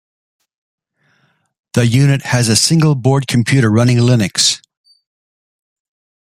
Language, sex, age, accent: English, male, 60-69, Canadian English